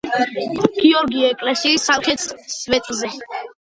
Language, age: Georgian, under 19